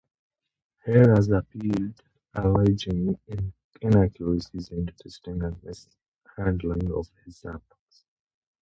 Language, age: English, 30-39